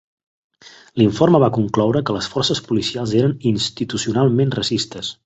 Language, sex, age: Catalan, male, 30-39